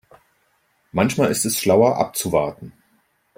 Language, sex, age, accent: German, male, 40-49, Deutschland Deutsch